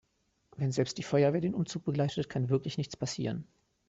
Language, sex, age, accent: German, male, 19-29, Deutschland Deutsch